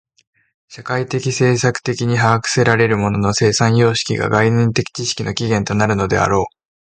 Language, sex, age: Japanese, male, 19-29